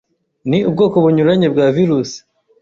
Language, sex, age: Kinyarwanda, male, 30-39